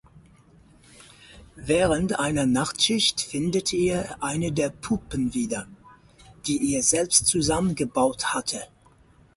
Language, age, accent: German, 50-59, Deutschland Deutsch